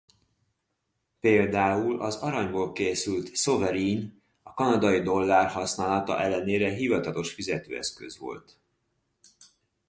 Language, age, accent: Hungarian, 50-59, budapesti